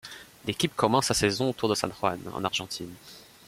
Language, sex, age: French, male, under 19